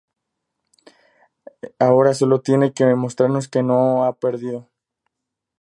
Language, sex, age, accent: Spanish, male, 19-29, México